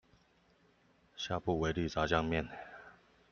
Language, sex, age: Chinese, male, 40-49